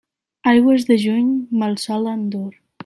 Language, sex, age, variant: Catalan, female, under 19, Central